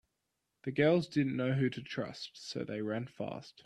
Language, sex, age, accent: English, male, 19-29, Australian English